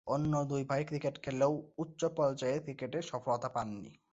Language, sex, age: Bengali, male, 19-29